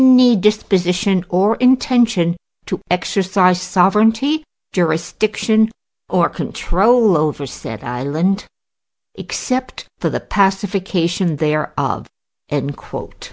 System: none